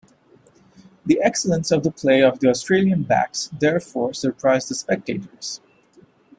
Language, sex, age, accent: English, male, 30-39, India and South Asia (India, Pakistan, Sri Lanka)